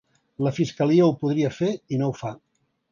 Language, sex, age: Catalan, male, 70-79